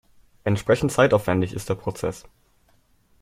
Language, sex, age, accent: German, male, under 19, Deutschland Deutsch